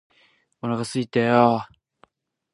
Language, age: Japanese, 19-29